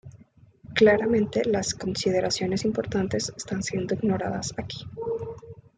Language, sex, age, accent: Spanish, female, 30-39, México